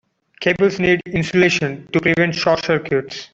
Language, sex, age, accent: English, male, 19-29, India and South Asia (India, Pakistan, Sri Lanka)